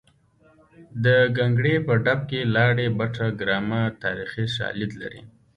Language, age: Pashto, 19-29